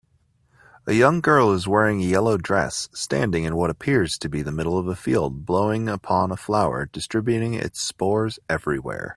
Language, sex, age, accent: English, male, 19-29, United States English